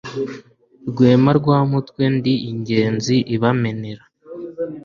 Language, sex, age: Kinyarwanda, male, 19-29